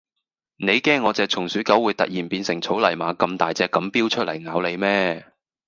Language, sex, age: Cantonese, male, 30-39